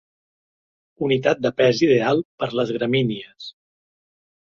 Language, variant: Catalan, Central